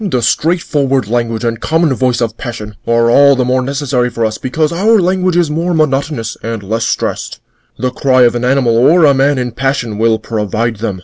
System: none